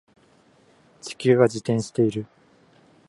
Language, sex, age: Japanese, male, 19-29